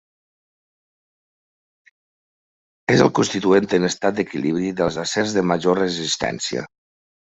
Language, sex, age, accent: Catalan, male, 50-59, valencià